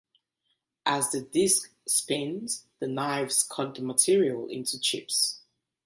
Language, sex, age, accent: English, female, 30-39, England English